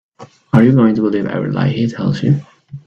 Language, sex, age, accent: English, male, 30-39, United States English